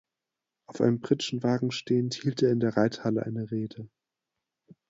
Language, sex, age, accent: German, male, 19-29, Deutschland Deutsch